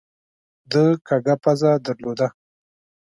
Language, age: Pashto, 19-29